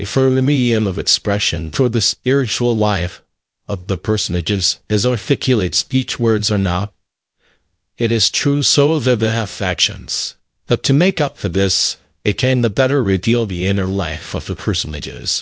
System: TTS, VITS